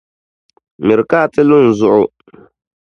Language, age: Dagbani, 19-29